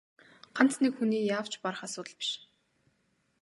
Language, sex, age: Mongolian, female, 19-29